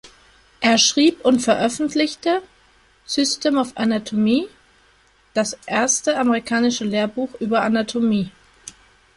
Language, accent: German, Deutschland Deutsch